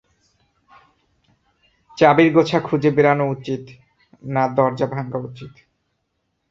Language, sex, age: Bengali, male, 19-29